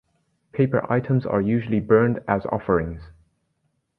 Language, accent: English, United States English